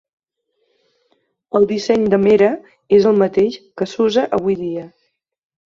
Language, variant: Catalan, Septentrional